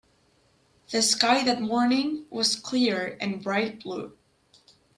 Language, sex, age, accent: English, male, 50-59, United States English